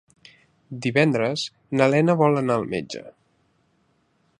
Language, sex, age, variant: Catalan, male, 19-29, Central